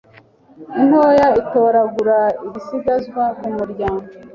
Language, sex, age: Kinyarwanda, female, 40-49